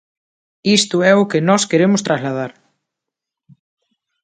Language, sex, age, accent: Galician, female, 30-39, Atlántico (seseo e gheada)